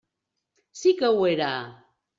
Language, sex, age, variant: Catalan, female, 60-69, Central